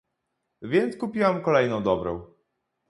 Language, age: Polish, 19-29